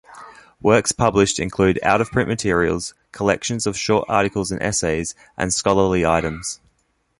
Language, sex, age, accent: English, male, 19-29, Australian English